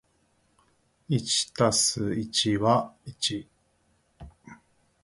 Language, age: Japanese, 40-49